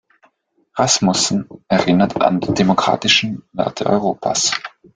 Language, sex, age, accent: German, male, 19-29, Österreichisches Deutsch